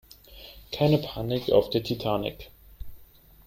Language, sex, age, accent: German, male, under 19, Deutschland Deutsch